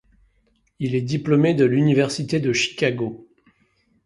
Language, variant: French, Français de métropole